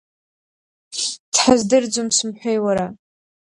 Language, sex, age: Abkhazian, female, under 19